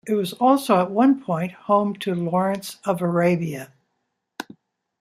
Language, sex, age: English, female, 70-79